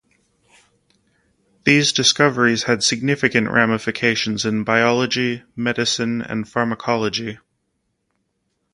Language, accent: English, Canadian English